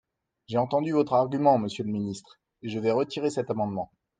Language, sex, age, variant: French, male, 30-39, Français de métropole